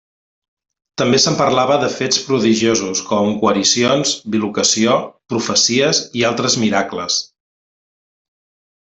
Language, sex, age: Catalan, male, 40-49